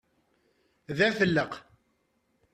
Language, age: Kabyle, 40-49